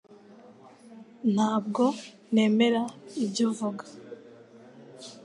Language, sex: Kinyarwanda, female